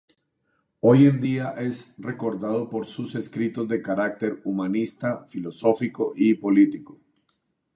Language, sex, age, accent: Spanish, male, 50-59, Andino-Pacífico: Colombia, Perú, Ecuador, oeste de Bolivia y Venezuela andina